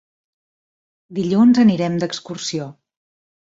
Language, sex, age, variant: Catalan, female, 50-59, Central